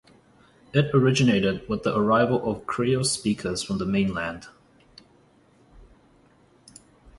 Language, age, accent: English, 19-29, New Zealand English